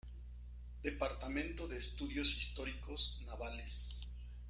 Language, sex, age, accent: Spanish, male, 50-59, México